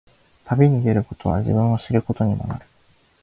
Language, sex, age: Japanese, male, 19-29